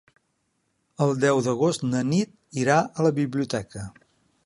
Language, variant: Catalan, Central